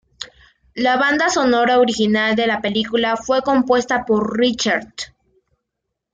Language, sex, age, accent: Spanish, female, under 19, México